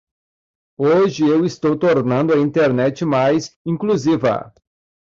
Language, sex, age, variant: Portuguese, male, 30-39, Portuguese (Brasil)